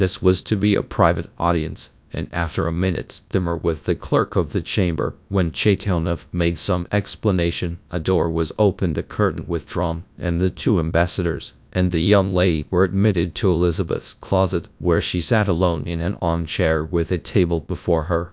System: TTS, GradTTS